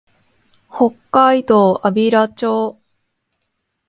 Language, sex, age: Japanese, female, 30-39